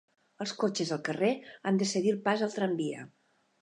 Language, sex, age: Catalan, female, 50-59